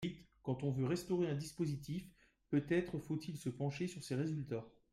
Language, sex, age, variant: French, male, 40-49, Français de métropole